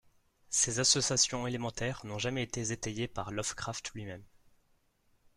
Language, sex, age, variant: French, male, 19-29, Français de métropole